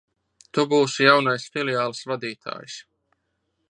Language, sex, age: Latvian, male, 30-39